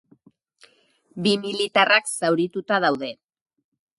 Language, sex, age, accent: Basque, female, 50-59, Erdialdekoa edo Nafarra (Gipuzkoa, Nafarroa)